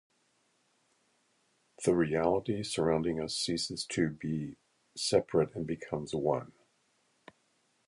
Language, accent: English, United States English